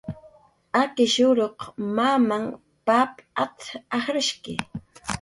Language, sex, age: Jaqaru, female, 40-49